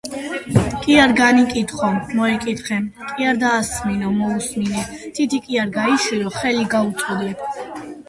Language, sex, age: Georgian, female, 19-29